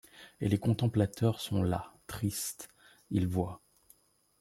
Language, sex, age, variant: French, male, 30-39, Français de métropole